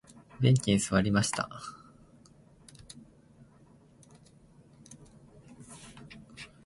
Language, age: Japanese, 19-29